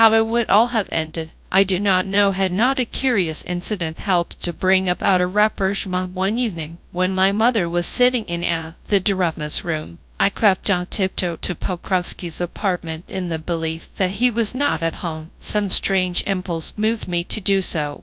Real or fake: fake